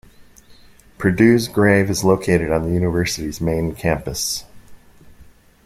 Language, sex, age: English, male, 50-59